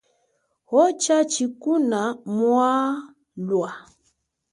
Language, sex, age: Chokwe, female, 30-39